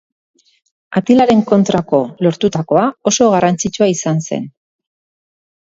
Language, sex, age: Basque, female, 40-49